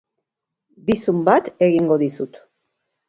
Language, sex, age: Basque, female, 60-69